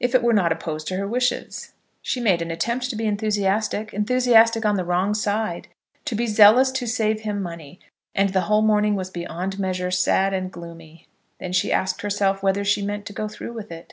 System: none